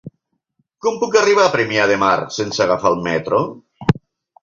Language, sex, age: Catalan, male, 50-59